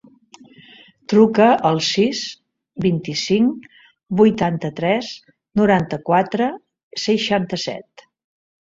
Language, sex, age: Catalan, female, 70-79